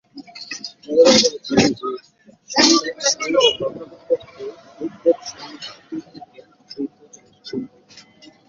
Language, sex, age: Bengali, male, 19-29